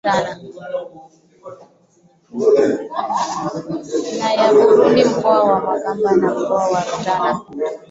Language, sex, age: Swahili, female, 19-29